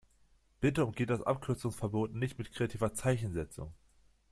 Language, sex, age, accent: German, male, 19-29, Deutschland Deutsch